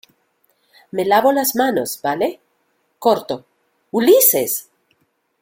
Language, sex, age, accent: Spanish, female, 40-49, América central